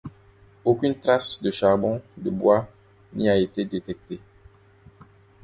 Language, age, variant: French, 19-29, Français d'Afrique subsaharienne et des îles africaines